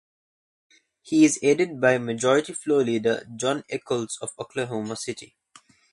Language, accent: English, Australian English